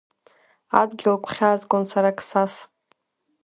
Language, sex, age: Abkhazian, female, under 19